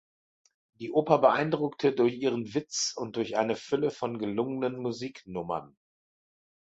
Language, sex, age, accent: German, male, 60-69, Deutschland Deutsch